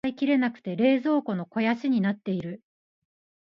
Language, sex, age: Japanese, female, 40-49